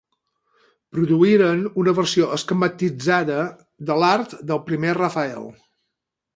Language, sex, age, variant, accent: Catalan, male, 50-59, Balear, menorquí